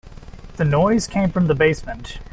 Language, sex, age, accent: English, male, 19-29, United States English